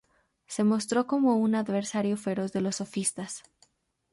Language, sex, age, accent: Spanish, female, under 19, América central